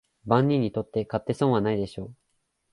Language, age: Japanese, 19-29